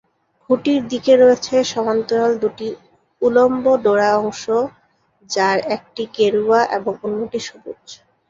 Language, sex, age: Bengali, female, 19-29